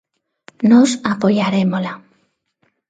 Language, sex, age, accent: Galician, female, 40-49, Neofalante